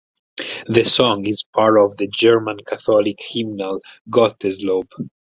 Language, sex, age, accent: English, male, 19-29, Italian